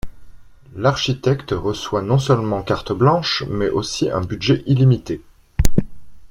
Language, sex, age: French, male, 30-39